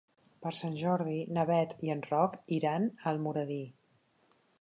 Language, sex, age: Catalan, female, 40-49